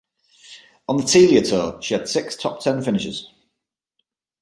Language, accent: English, England English